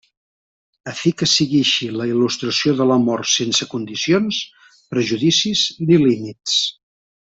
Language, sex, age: Catalan, male, 40-49